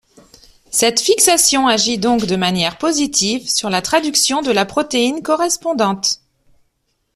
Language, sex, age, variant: French, male, 19-29, Français de métropole